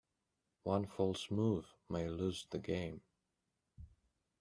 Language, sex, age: English, male, 19-29